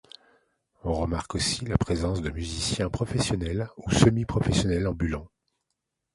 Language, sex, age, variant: French, male, 50-59, Français de métropole